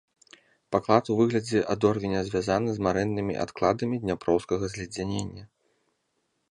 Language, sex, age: Belarusian, male, 30-39